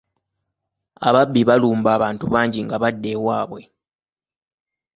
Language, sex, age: Ganda, male, 19-29